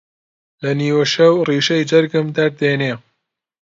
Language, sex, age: Central Kurdish, male, 19-29